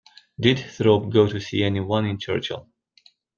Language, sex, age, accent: English, male, 30-39, United States English